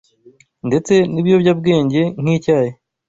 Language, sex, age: Kinyarwanda, male, 19-29